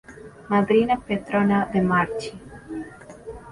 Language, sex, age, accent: Spanish, female, under 19, Andino-Pacífico: Colombia, Perú, Ecuador, oeste de Bolivia y Venezuela andina